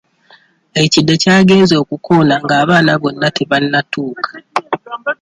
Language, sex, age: Ganda, male, 19-29